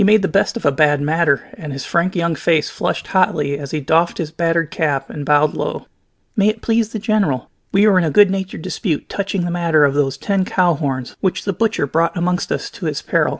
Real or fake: real